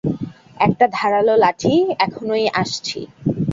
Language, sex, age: Bengali, female, 19-29